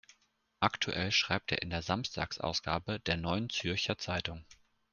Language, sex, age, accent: German, male, 19-29, Deutschland Deutsch